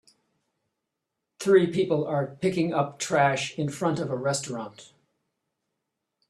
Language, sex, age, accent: English, male, 60-69, Canadian English